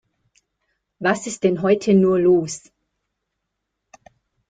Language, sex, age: German, female, 50-59